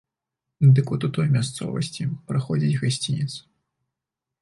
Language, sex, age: Belarusian, male, 19-29